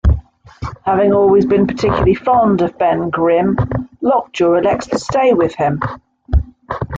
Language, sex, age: English, female, 50-59